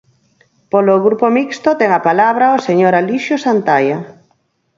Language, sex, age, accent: Galician, female, 50-59, Normativo (estándar)